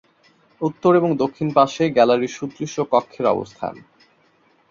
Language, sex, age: Bengali, male, 19-29